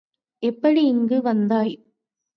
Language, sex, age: Tamil, female, 19-29